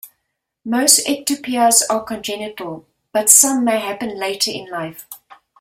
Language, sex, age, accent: English, female, 60-69, Southern African (South Africa, Zimbabwe, Namibia)